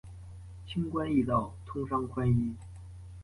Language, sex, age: Chinese, male, 19-29